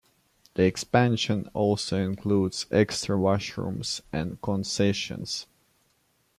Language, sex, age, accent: English, male, 19-29, England English